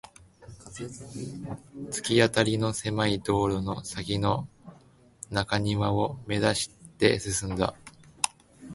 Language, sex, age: Japanese, male, 19-29